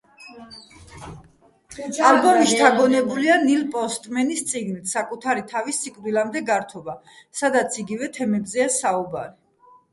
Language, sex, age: Georgian, female, 40-49